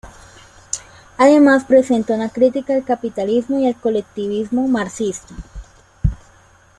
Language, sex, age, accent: Spanish, female, 19-29, Caribe: Cuba, Venezuela, Puerto Rico, República Dominicana, Panamá, Colombia caribeña, México caribeño, Costa del golfo de México